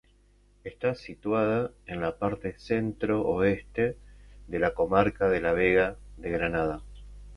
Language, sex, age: Spanish, male, 40-49